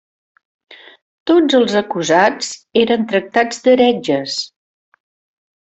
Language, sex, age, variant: Catalan, female, 60-69, Central